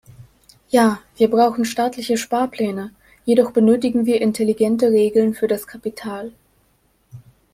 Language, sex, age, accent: German, female, 19-29, Deutschland Deutsch